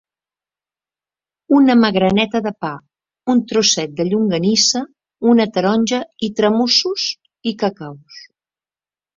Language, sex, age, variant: Catalan, female, 60-69, Central